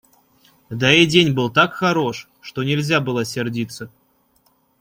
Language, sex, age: Russian, male, 30-39